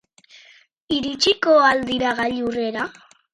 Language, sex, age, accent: Basque, female, under 19, Erdialdekoa edo Nafarra (Gipuzkoa, Nafarroa)